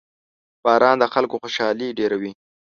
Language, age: Pashto, under 19